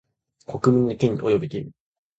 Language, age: Japanese, 19-29